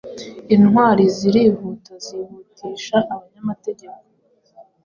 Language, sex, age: Kinyarwanda, female, 19-29